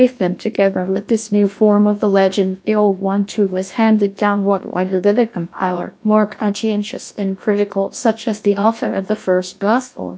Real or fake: fake